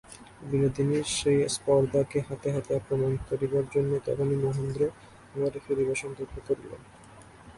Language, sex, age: Bengali, male, 19-29